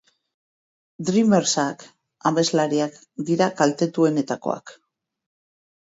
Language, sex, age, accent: Basque, female, 40-49, Mendebalekoa (Araba, Bizkaia, Gipuzkoako mendebaleko herri batzuk)